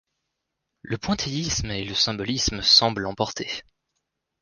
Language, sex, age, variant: French, male, 19-29, Français de métropole